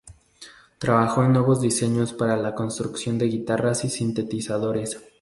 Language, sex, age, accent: Spanish, male, 19-29, México